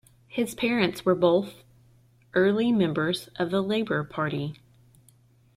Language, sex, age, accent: English, female, 30-39, United States English